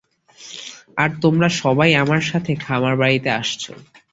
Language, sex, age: Bengali, male, under 19